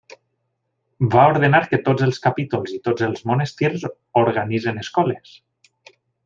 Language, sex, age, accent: Catalan, male, 40-49, valencià